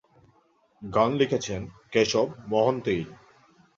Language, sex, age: Bengali, male, 19-29